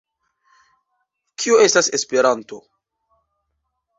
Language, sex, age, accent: Esperanto, male, 19-29, Internacia